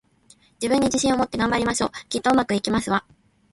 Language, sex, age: Japanese, female, 19-29